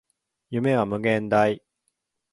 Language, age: Japanese, 40-49